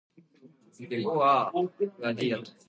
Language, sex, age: Japanese, female, 19-29